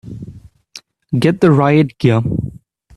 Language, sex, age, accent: English, male, 19-29, India and South Asia (India, Pakistan, Sri Lanka)